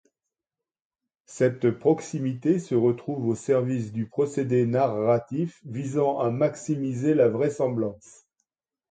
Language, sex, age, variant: French, male, 60-69, Français de métropole